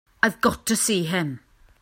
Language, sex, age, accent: English, female, 30-39, England English